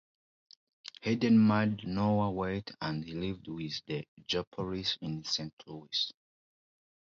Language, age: English, 19-29